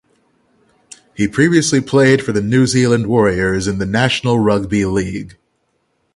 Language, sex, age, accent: English, male, 30-39, United States English; England English